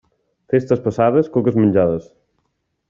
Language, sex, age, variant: Catalan, male, 19-29, Central